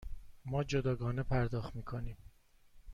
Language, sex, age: Persian, male, 30-39